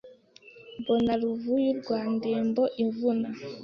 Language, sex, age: Kinyarwanda, female, 19-29